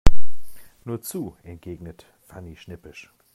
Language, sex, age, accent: German, male, 40-49, Deutschland Deutsch